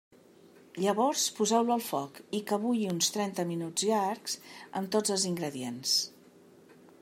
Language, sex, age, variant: Catalan, female, 50-59, Central